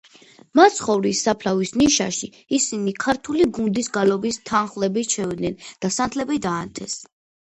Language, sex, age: Georgian, female, 40-49